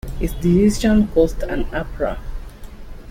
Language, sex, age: English, female, 40-49